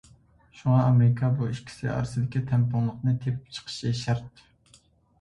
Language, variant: Uyghur, ئۇيغۇر تىلى